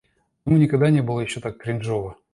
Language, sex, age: Russian, male, 40-49